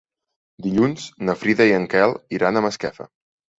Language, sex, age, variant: Catalan, male, 19-29, Central